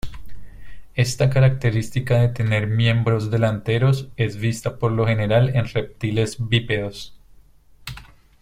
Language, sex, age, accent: Spanish, male, 30-39, Andino-Pacífico: Colombia, Perú, Ecuador, oeste de Bolivia y Venezuela andina